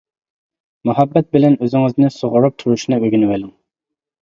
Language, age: Uyghur, 19-29